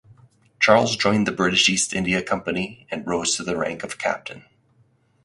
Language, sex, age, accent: English, male, 30-39, United States English